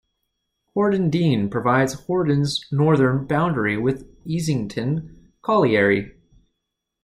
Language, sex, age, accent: English, male, 30-39, United States English